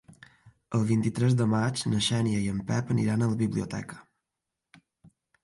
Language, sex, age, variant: Catalan, male, 19-29, Balear